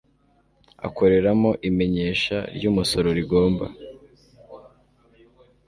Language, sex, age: Kinyarwanda, male, 19-29